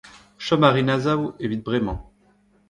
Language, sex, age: Breton, male, 19-29